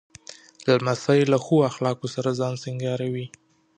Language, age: Pashto, 19-29